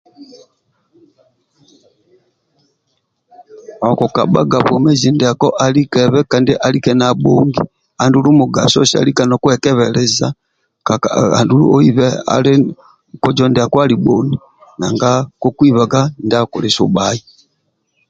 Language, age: Amba (Uganda), 50-59